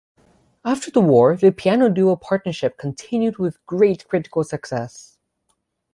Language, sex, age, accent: English, male, under 19, United States English; England English